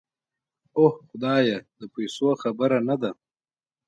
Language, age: Pashto, 30-39